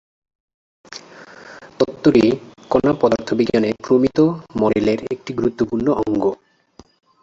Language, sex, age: Bengali, male, 19-29